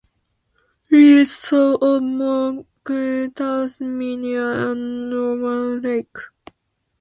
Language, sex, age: English, female, 19-29